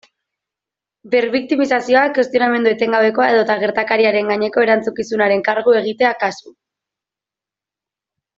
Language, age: Basque, 19-29